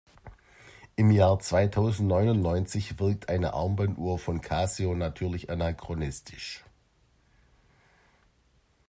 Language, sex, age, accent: German, male, 50-59, Deutschland Deutsch